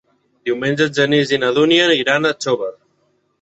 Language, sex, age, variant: Catalan, male, 30-39, Central